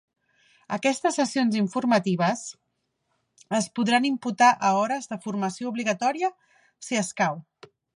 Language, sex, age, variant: Catalan, female, 40-49, Central